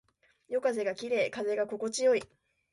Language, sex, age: Japanese, female, 19-29